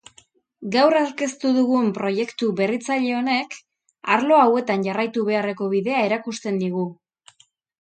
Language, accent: Basque, Erdialdekoa edo Nafarra (Gipuzkoa, Nafarroa)